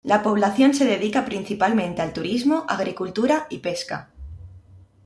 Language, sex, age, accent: Spanish, female, 19-29, España: Centro-Sur peninsular (Madrid, Toledo, Castilla-La Mancha)